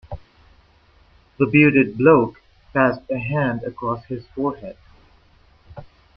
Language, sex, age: English, male, 30-39